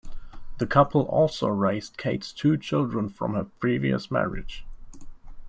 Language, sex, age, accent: English, male, under 19, German Accent